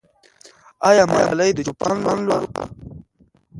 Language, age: Pashto, under 19